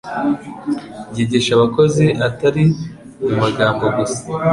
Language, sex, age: Kinyarwanda, male, 19-29